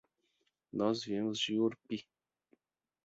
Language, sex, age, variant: Portuguese, male, 30-39, Portuguese (Brasil)